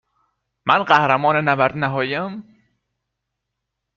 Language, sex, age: Persian, male, 19-29